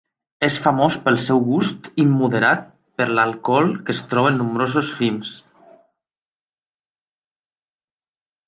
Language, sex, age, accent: Catalan, male, 19-29, valencià